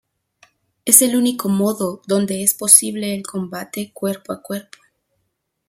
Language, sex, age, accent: Spanish, female, 19-29, América central